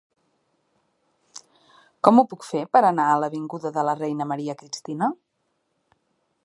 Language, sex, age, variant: Catalan, female, 30-39, Central